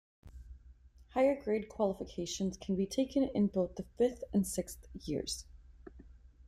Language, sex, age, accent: English, female, 19-29, United States English